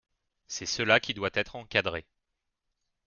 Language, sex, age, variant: French, male, 40-49, Français de métropole